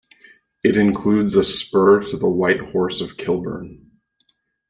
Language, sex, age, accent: English, male, 30-39, United States English